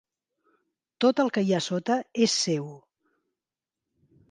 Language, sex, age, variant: Catalan, female, 50-59, Central